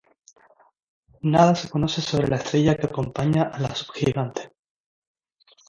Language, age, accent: Spanish, 19-29, España: Islas Canarias